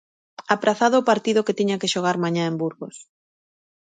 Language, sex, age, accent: Galician, female, 40-49, Oriental (común en zona oriental)